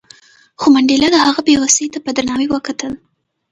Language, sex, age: Pashto, female, 19-29